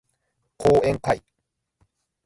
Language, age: Japanese, 30-39